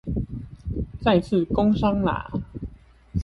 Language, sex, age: Chinese, male, under 19